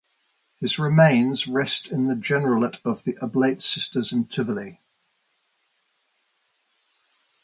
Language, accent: English, England English